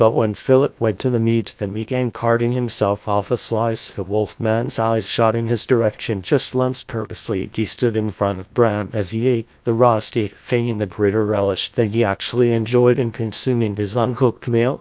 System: TTS, GlowTTS